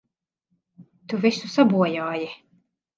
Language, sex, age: Latvian, female, 30-39